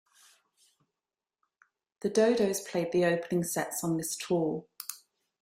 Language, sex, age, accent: English, female, 40-49, England English